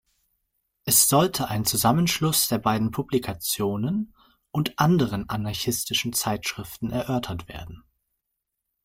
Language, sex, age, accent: German, male, 19-29, Deutschland Deutsch